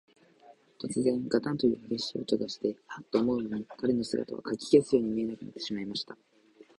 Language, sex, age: Japanese, male, under 19